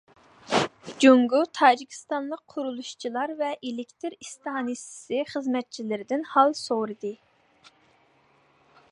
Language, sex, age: Uyghur, female, under 19